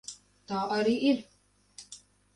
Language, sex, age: Latvian, male, under 19